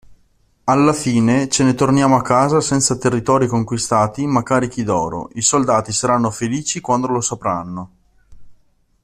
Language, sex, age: Italian, male, 19-29